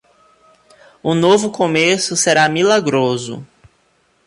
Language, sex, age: Portuguese, male, 30-39